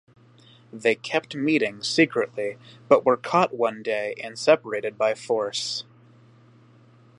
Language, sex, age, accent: English, male, 19-29, Canadian English